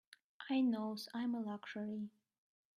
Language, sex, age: English, female, 19-29